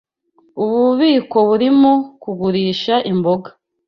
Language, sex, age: Kinyarwanda, female, 19-29